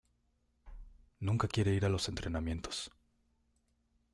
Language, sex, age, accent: Spanish, male, 19-29, México